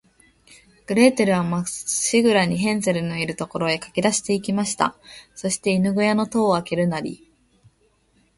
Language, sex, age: Japanese, female, 19-29